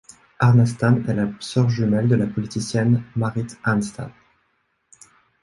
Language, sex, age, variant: French, male, 19-29, Français de métropole